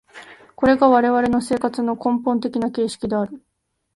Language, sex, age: Japanese, female, 19-29